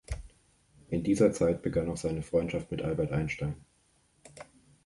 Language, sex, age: German, male, 30-39